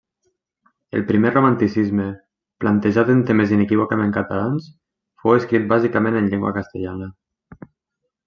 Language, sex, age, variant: Catalan, male, 19-29, Nord-Occidental